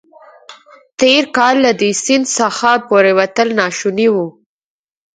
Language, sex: Pashto, female